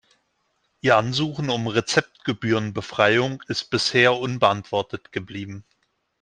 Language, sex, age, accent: German, male, 40-49, Deutschland Deutsch